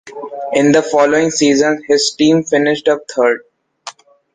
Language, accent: English, India and South Asia (India, Pakistan, Sri Lanka)